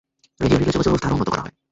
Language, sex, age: Bengali, male, 19-29